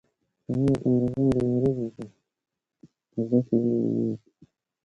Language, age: Indus Kohistani, 19-29